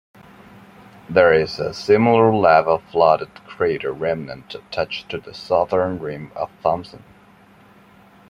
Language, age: English, 19-29